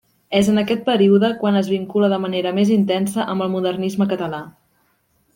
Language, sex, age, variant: Catalan, female, 19-29, Central